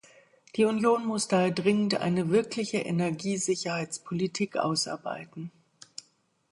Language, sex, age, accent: German, female, 50-59, Deutschland Deutsch